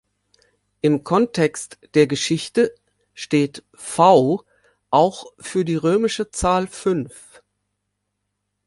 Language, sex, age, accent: German, female, 60-69, Deutschland Deutsch